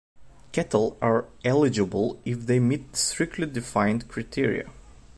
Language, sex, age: English, male, 19-29